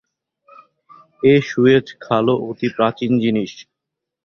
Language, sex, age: Bengali, male, 19-29